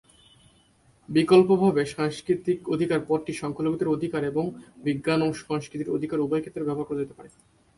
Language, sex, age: Bengali, male, 19-29